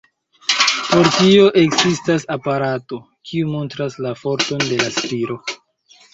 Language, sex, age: Esperanto, male, 19-29